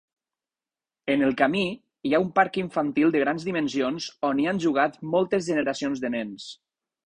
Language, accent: Catalan, valencià